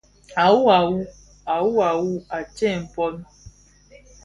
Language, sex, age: Bafia, female, 30-39